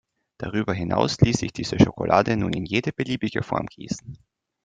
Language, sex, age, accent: German, male, 19-29, Österreichisches Deutsch